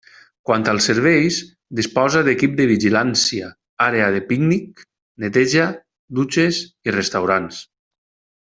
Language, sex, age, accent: Catalan, male, 30-39, valencià